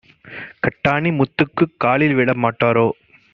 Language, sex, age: Tamil, male, 30-39